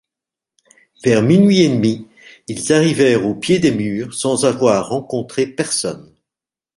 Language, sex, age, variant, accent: French, male, 60-69, Français d'Europe, Français de Belgique